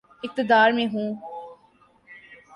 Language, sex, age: Urdu, female, 19-29